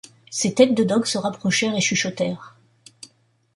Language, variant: French, Français de métropole